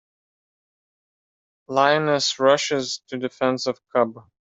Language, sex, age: English, male, 19-29